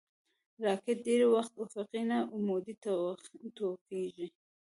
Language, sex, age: Pashto, female, 19-29